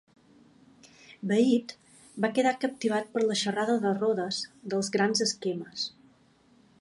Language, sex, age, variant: Catalan, female, 40-49, Balear